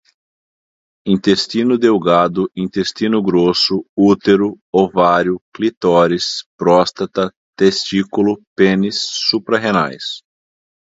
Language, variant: Portuguese, Portuguese (Brasil)